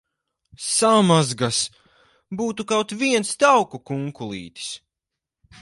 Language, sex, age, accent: Latvian, male, 19-29, Riga